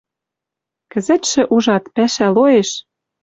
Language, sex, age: Western Mari, female, 30-39